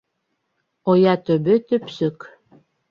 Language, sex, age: Bashkir, female, 30-39